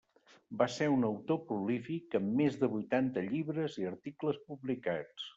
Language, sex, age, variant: Catalan, male, 60-69, Septentrional